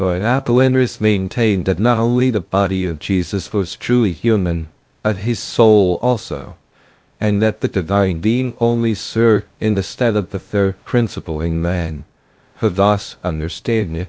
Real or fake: fake